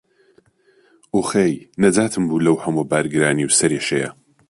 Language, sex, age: Central Kurdish, male, 30-39